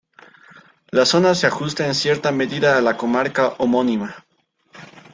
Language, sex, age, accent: Spanish, male, 19-29, Andino-Pacífico: Colombia, Perú, Ecuador, oeste de Bolivia y Venezuela andina